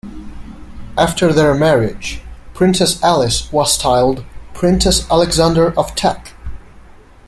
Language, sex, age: English, male, under 19